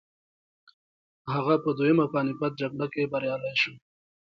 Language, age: Pashto, 30-39